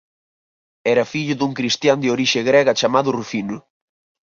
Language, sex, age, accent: Galician, male, 19-29, Normativo (estándar)